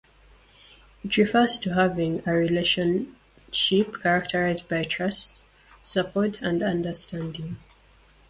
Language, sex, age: English, female, 19-29